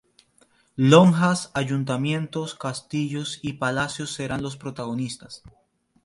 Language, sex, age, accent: Spanish, male, 19-29, Caribe: Cuba, Venezuela, Puerto Rico, República Dominicana, Panamá, Colombia caribeña, México caribeño, Costa del golfo de México